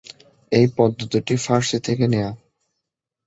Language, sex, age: Bengali, male, 19-29